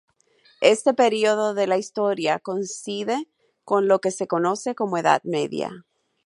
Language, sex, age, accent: Spanish, male, under 19, Caribe: Cuba, Venezuela, Puerto Rico, República Dominicana, Panamá, Colombia caribeña, México caribeño, Costa del golfo de México